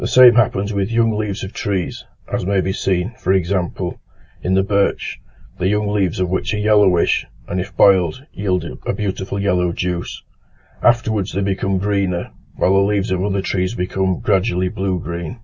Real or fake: real